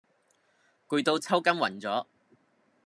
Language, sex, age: Cantonese, female, 19-29